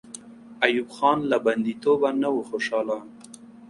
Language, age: Pashto, 19-29